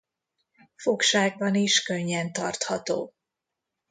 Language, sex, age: Hungarian, female, 50-59